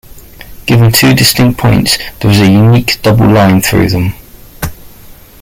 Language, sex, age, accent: English, male, 40-49, England English